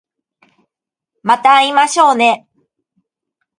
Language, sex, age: Japanese, female, 40-49